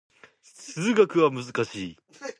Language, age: Japanese, under 19